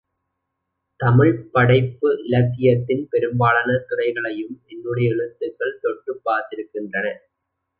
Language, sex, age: Tamil, male, 19-29